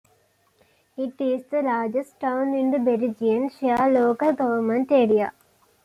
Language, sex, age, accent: English, female, 19-29, United States English